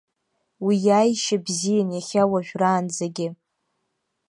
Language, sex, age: Abkhazian, female, under 19